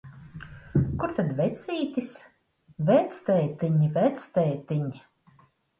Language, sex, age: Latvian, female, 50-59